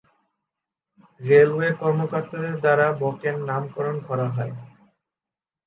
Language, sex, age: Bengali, male, 19-29